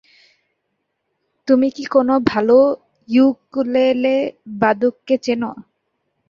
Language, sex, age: Bengali, female, 19-29